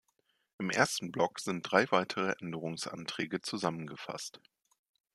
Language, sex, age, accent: German, male, 30-39, Deutschland Deutsch